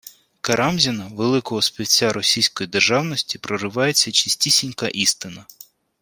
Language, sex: Ukrainian, male